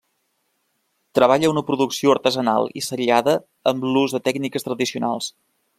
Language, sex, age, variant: Catalan, male, 30-39, Central